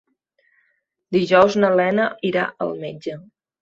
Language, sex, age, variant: Catalan, female, 30-39, Balear